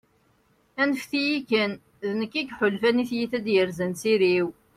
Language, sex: Kabyle, female